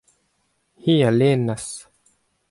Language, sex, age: Breton, male, 19-29